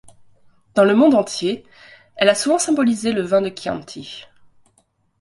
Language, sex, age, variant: French, female, 30-39, Français de métropole